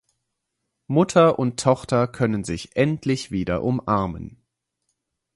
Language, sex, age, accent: German, male, 30-39, Deutschland Deutsch